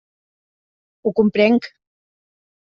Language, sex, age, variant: Catalan, female, 60-69, Central